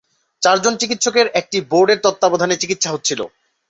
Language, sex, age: Bengali, male, 19-29